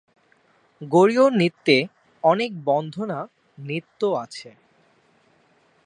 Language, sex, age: Bengali, male, 19-29